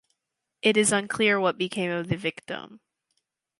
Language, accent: English, Canadian English